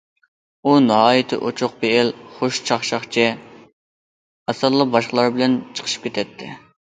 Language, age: Uyghur, 19-29